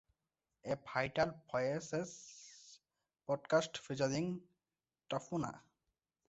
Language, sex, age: English, male, 19-29